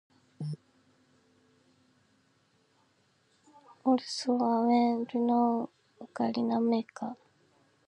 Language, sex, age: English, female, under 19